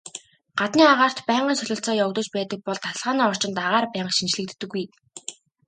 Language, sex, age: Mongolian, female, 19-29